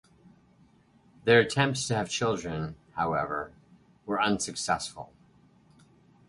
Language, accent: English, United States English